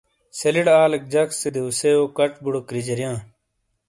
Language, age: Shina, 30-39